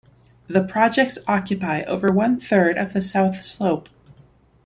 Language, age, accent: English, 19-29, United States English